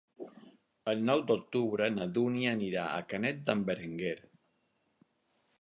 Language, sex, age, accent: Catalan, male, 50-59, mallorquí